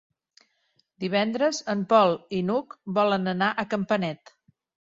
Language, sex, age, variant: Catalan, female, 60-69, Central